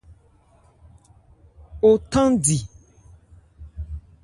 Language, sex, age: Ebrié, female, 30-39